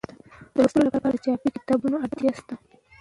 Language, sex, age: Pashto, female, 19-29